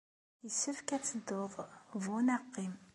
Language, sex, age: Kabyle, female, 30-39